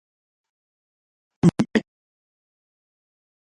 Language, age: Ayacucho Quechua, 60-69